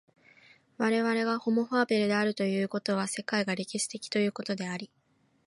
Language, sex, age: Japanese, female, 19-29